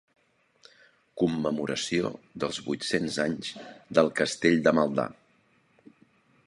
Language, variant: Catalan, Central